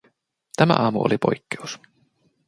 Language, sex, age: Finnish, male, 30-39